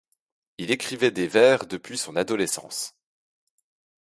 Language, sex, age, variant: French, male, 40-49, Français de métropole